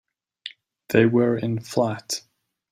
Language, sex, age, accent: English, male, 30-39, Southern African (South Africa, Zimbabwe, Namibia)